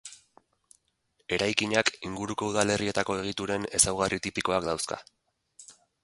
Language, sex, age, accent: Basque, male, 30-39, Erdialdekoa edo Nafarra (Gipuzkoa, Nafarroa)